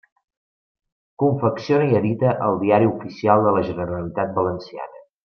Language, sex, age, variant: Catalan, male, 30-39, Central